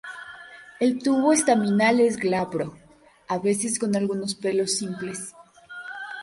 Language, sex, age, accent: Spanish, female, 19-29, México